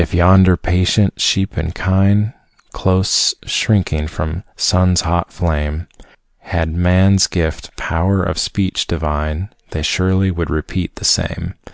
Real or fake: real